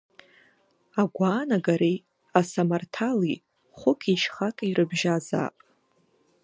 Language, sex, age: Abkhazian, female, 19-29